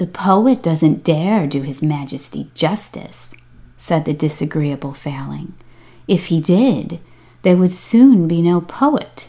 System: none